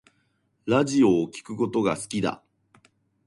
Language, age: Japanese, 30-39